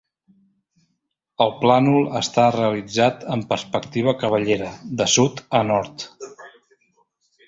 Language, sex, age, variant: Catalan, male, 50-59, Central